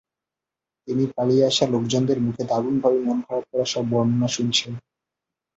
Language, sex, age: Bengali, male, 19-29